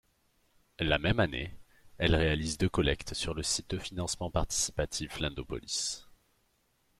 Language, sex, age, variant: French, male, 19-29, Français de métropole